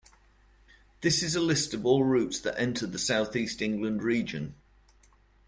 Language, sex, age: English, male, 50-59